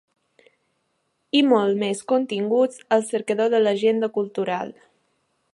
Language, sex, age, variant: Catalan, female, 19-29, Balear